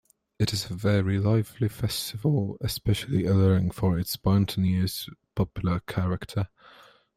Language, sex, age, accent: English, male, under 19, England English